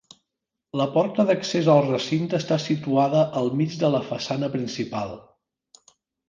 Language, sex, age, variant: Catalan, male, 40-49, Central